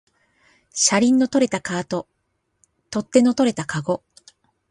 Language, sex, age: Japanese, female, 40-49